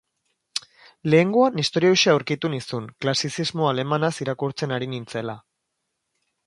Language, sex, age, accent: Basque, male, 19-29, Erdialdekoa edo Nafarra (Gipuzkoa, Nafarroa)